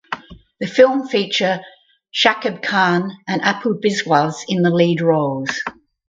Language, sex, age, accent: English, female, 60-69, Australian English